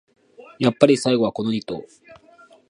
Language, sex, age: Japanese, male, 30-39